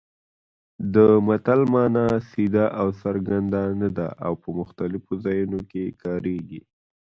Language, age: Pashto, 19-29